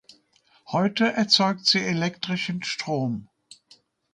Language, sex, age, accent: German, female, 70-79, Deutschland Deutsch